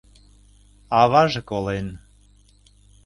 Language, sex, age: Mari, male, 60-69